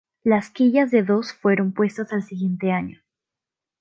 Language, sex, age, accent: Spanish, female, under 19, Andino-Pacífico: Colombia, Perú, Ecuador, oeste de Bolivia y Venezuela andina